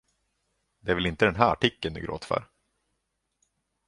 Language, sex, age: Swedish, male, 30-39